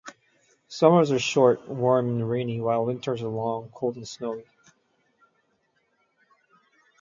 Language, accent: English, United States English